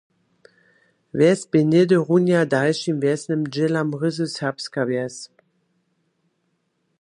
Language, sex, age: Upper Sorbian, female, 40-49